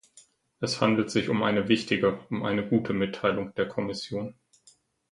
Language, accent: German, Deutschland Deutsch